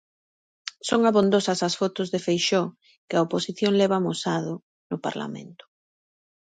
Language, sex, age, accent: Galician, female, 40-49, Oriental (común en zona oriental)